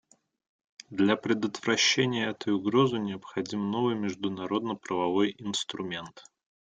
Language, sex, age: Russian, male, 30-39